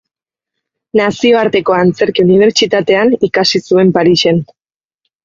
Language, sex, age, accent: Basque, female, 30-39, Mendebalekoa (Araba, Bizkaia, Gipuzkoako mendebaleko herri batzuk)